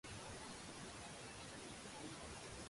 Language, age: Cantonese, 19-29